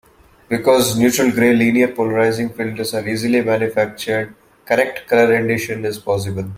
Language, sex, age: English, male, 19-29